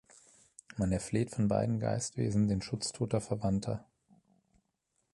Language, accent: German, Deutschland Deutsch